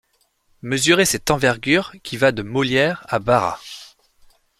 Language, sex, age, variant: French, male, 30-39, Français de métropole